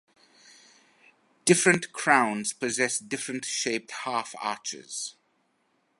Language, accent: English, England English